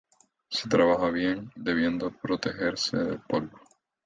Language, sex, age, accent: Spanish, male, 19-29, Caribe: Cuba, Venezuela, Puerto Rico, República Dominicana, Panamá, Colombia caribeña, México caribeño, Costa del golfo de México